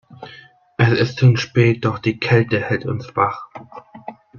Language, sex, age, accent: German, male, 19-29, Deutschland Deutsch